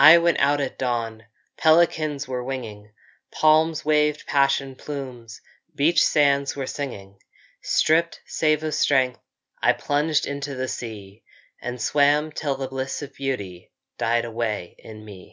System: none